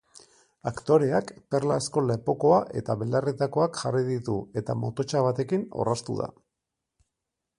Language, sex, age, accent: Basque, male, 40-49, Mendebalekoa (Araba, Bizkaia, Gipuzkoako mendebaleko herri batzuk)